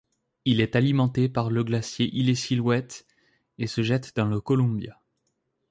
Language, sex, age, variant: French, male, 19-29, Français de métropole